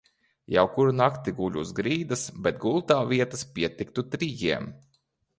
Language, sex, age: Latvian, male, 30-39